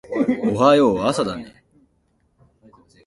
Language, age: Japanese, under 19